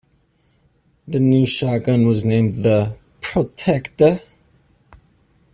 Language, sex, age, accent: English, male, 19-29, United States English